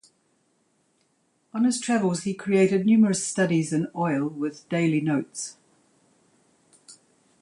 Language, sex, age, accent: English, female, 70-79, New Zealand English